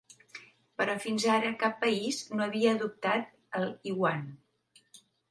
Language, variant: Catalan, Central